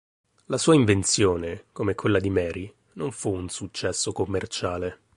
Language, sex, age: Italian, male, 30-39